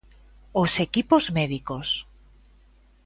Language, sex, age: Galician, female, 40-49